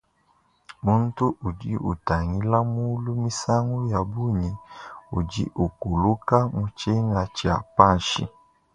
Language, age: Luba-Lulua, 19-29